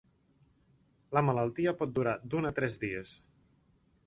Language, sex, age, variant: Catalan, male, 30-39, Nord-Occidental